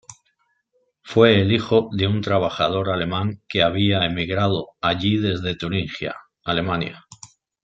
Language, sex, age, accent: Spanish, male, 50-59, España: Centro-Sur peninsular (Madrid, Toledo, Castilla-La Mancha)